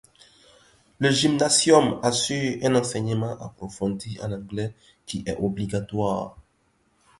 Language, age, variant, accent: French, 19-29, Français d'Afrique subsaharienne et des îles africaines, Français de Côte d’Ivoire